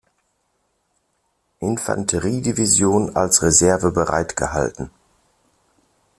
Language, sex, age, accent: German, male, 40-49, Deutschland Deutsch